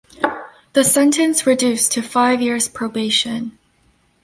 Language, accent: English, Canadian English